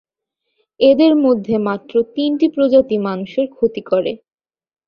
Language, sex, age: Bengali, female, 19-29